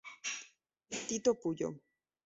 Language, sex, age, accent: Spanish, female, 19-29, España: Centro-Sur peninsular (Madrid, Toledo, Castilla-La Mancha)